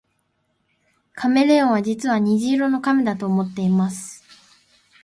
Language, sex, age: Japanese, female, 19-29